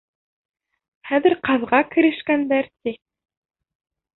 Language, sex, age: Bashkir, female, 19-29